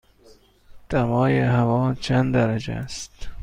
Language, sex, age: Persian, male, 30-39